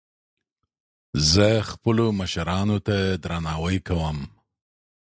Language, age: Pashto, 50-59